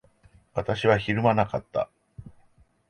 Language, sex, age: Japanese, male, 50-59